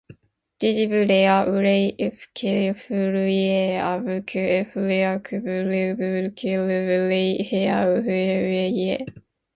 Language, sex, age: Japanese, female, 19-29